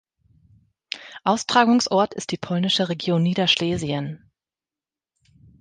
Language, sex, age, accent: German, female, 30-39, Deutschland Deutsch